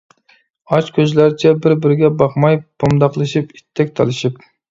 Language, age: Uyghur, 40-49